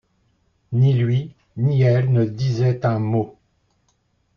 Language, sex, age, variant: French, male, 60-69, Français de métropole